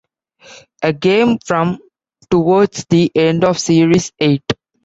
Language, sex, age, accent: English, male, 19-29, India and South Asia (India, Pakistan, Sri Lanka)